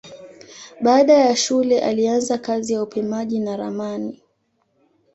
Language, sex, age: Swahili, female, 19-29